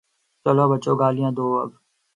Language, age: Urdu, 19-29